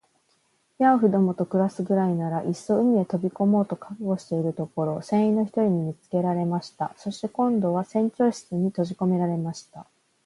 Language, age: Japanese, 30-39